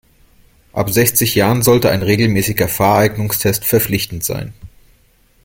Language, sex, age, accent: German, male, 30-39, Deutschland Deutsch